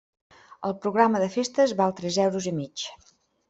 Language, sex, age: Catalan, female, 60-69